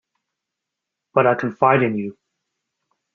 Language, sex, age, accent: English, male, 30-39, Canadian English